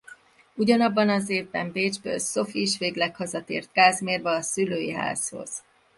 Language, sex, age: Hungarian, female, 50-59